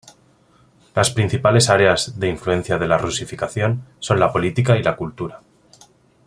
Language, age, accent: Spanish, 19-29, España: Norte peninsular (Asturias, Castilla y León, Cantabria, País Vasco, Navarra, Aragón, La Rioja, Guadalajara, Cuenca)